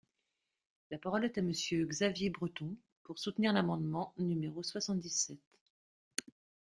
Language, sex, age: French, female, 50-59